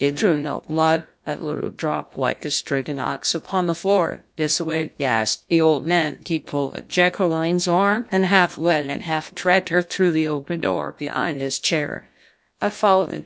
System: TTS, GlowTTS